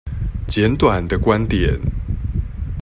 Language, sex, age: Chinese, male, 30-39